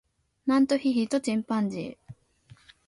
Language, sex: Japanese, female